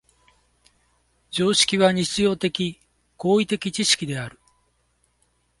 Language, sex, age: Japanese, male, 50-59